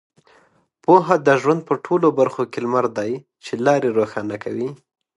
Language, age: Pashto, 19-29